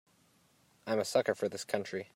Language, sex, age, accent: English, male, 30-39, Canadian English